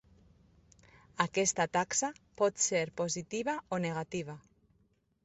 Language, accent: Catalan, valencià